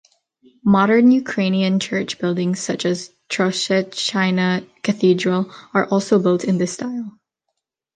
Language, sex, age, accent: English, female, under 19, United States English